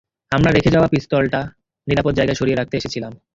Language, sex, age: Bengali, male, 19-29